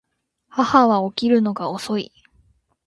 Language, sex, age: Japanese, female, 19-29